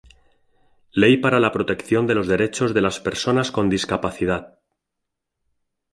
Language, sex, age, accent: Spanish, male, 40-49, España: Centro-Sur peninsular (Madrid, Toledo, Castilla-La Mancha)